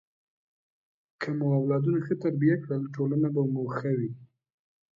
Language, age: Pashto, 19-29